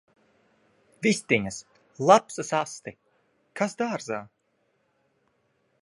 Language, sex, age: Latvian, male, 19-29